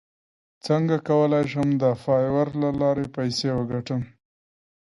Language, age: Pashto, 19-29